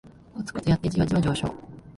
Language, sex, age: Japanese, female, 19-29